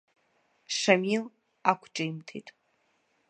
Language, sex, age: Abkhazian, female, under 19